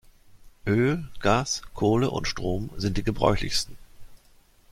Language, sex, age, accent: German, male, 50-59, Deutschland Deutsch